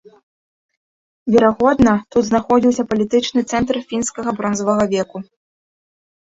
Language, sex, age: Belarusian, female, 19-29